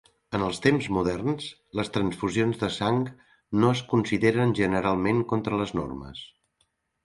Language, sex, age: Catalan, male, 60-69